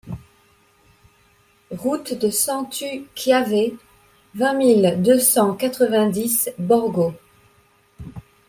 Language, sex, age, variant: French, male, 30-39, Français de métropole